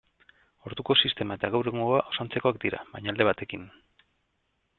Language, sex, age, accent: Basque, male, 30-39, Mendebalekoa (Araba, Bizkaia, Gipuzkoako mendebaleko herri batzuk)